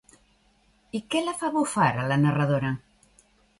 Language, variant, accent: Catalan, Valencià meridional, valencià